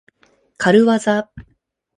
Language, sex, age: Japanese, female, 19-29